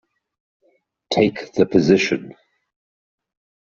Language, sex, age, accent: English, male, 50-59, England English